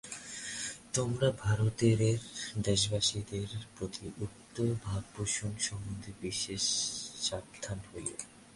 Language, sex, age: Bengali, male, under 19